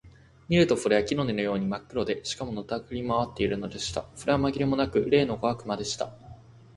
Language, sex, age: Japanese, male, under 19